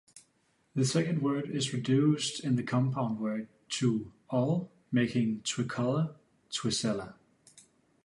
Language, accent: English, German English